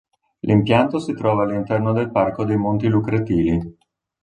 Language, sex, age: Italian, male, 50-59